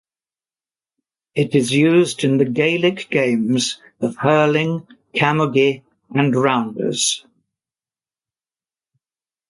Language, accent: English, England English